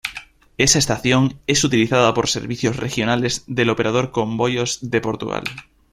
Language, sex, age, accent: Spanish, male, under 19, España: Norte peninsular (Asturias, Castilla y León, Cantabria, País Vasco, Navarra, Aragón, La Rioja, Guadalajara, Cuenca)